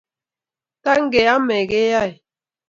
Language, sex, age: Kalenjin, female, 40-49